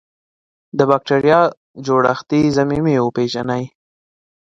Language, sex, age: Pashto, male, 19-29